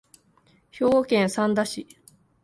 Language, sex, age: Japanese, female, 19-29